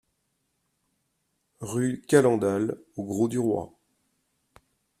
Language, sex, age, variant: French, male, 40-49, Français de métropole